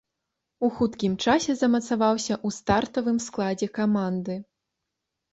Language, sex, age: Belarusian, female, 19-29